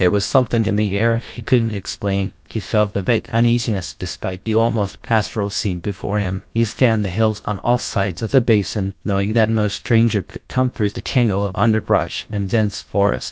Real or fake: fake